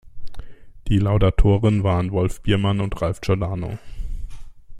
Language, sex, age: German, male, 50-59